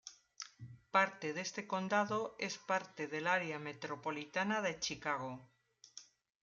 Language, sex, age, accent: Spanish, female, 50-59, España: Norte peninsular (Asturias, Castilla y León, Cantabria, País Vasco, Navarra, Aragón, La Rioja, Guadalajara, Cuenca)